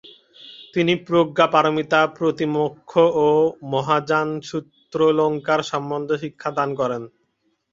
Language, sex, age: Bengali, male, 19-29